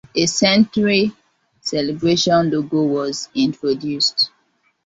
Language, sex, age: English, female, 19-29